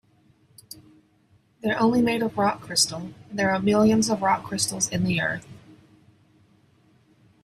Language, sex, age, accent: English, female, 30-39, United States English